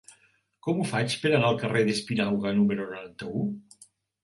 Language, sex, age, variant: Catalan, male, 50-59, Nord-Occidental